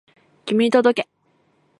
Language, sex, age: Japanese, female, under 19